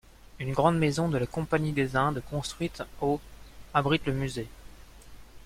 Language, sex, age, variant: French, male, 19-29, Français de métropole